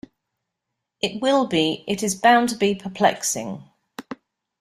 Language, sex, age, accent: English, female, 50-59, England English